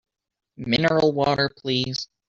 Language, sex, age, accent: English, male, 19-29, United States English